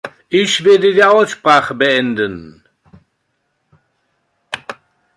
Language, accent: German, Deutschland Deutsch